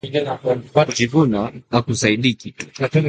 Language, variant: Swahili, Kiswahili cha Bara ya Kenya